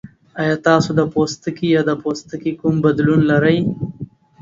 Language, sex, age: Pashto, male, 19-29